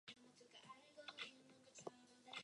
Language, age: English, under 19